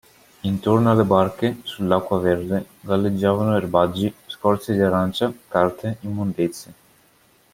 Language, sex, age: Italian, male, 19-29